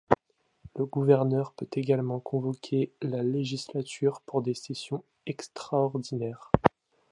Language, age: French, 19-29